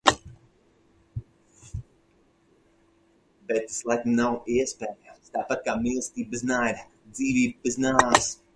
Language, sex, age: Latvian, male, 30-39